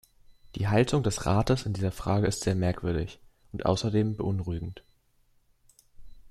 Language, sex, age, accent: German, male, under 19, Deutschland Deutsch